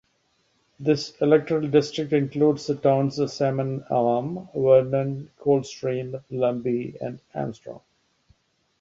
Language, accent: English, Canadian English